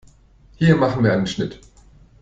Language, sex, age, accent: German, male, 30-39, Deutschland Deutsch